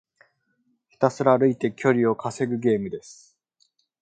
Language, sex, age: Japanese, male, 19-29